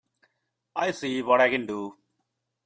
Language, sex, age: English, male, 30-39